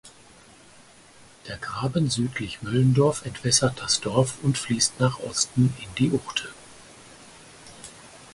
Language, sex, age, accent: German, male, 50-59, Deutschland Deutsch